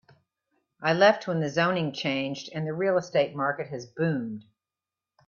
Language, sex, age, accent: English, female, 50-59, United States English